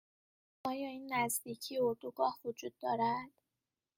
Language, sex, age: Persian, female, 30-39